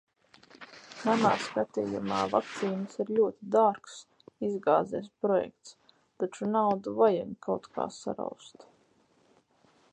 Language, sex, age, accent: Latvian, female, 30-39, bez akcenta